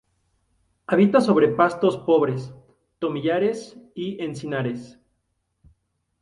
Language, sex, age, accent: Spanish, male, 19-29, México